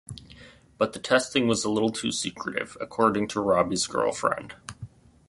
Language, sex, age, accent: English, male, 19-29, United States English